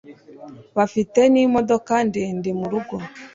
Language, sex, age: Kinyarwanda, male, 30-39